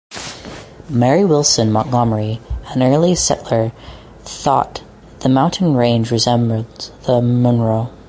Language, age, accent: English, 19-29, Canadian English